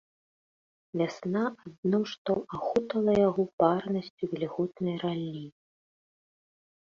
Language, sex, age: Belarusian, female, 40-49